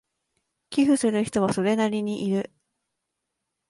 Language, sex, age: Japanese, female, 19-29